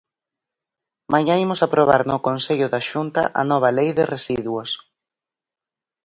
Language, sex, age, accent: Galician, female, 40-49, Oriental (común en zona oriental)